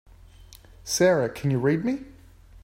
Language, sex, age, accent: English, male, 19-29, Australian English